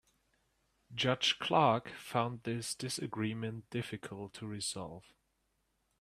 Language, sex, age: English, male, under 19